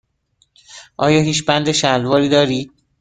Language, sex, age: Persian, male, 19-29